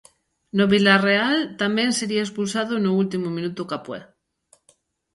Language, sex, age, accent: Galician, female, 30-39, Oriental (común en zona oriental)